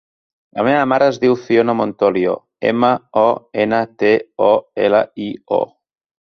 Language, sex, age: Catalan, male, 30-39